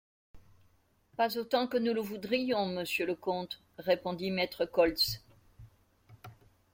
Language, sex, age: French, female, 60-69